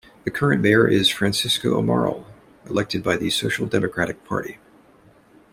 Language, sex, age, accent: English, male, 30-39, United States English